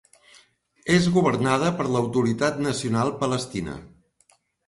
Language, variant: Catalan, Central